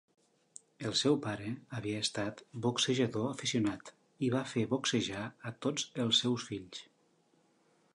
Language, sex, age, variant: Catalan, male, 40-49, Nord-Occidental